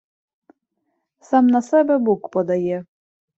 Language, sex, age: Ukrainian, female, 19-29